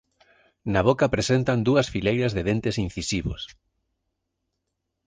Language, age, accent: Galician, 40-49, Normativo (estándar)